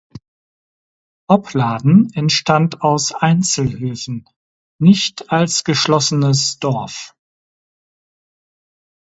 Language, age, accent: German, 40-49, Deutschland Deutsch